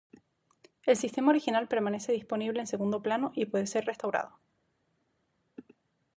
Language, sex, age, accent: Spanish, female, 19-29, España: Islas Canarias